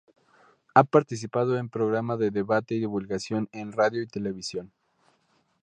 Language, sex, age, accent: Spanish, male, 19-29, México